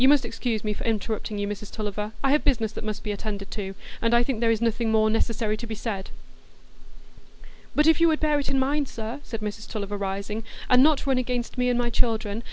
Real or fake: real